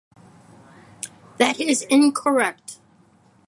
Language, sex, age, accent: English, female, 60-69, United States English